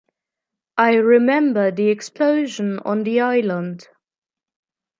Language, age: English, 19-29